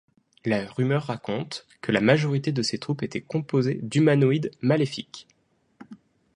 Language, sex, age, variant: French, male, 19-29, Français de métropole